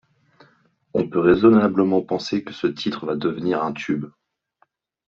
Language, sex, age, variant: French, male, 30-39, Français de métropole